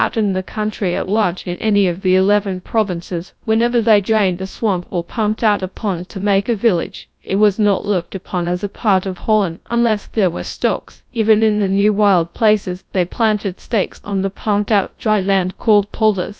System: TTS, GradTTS